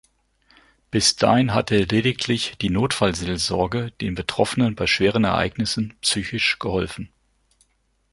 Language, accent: German, Deutschland Deutsch